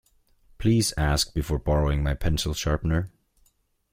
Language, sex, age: English, male, 19-29